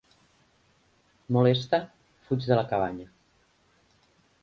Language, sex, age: Catalan, female, 50-59